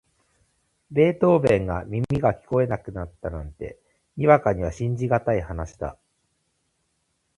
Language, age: Japanese, 30-39